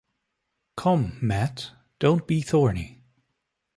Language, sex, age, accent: English, male, 19-29, United States English